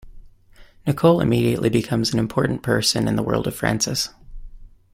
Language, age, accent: English, 19-29, United States English